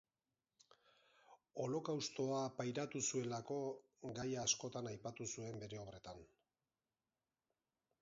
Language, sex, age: Basque, male, 50-59